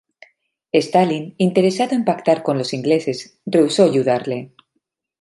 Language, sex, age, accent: Spanish, female, 40-49, España: Norte peninsular (Asturias, Castilla y León, Cantabria, País Vasco, Navarra, Aragón, La Rioja, Guadalajara, Cuenca)